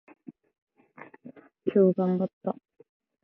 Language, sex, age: Japanese, female, 19-29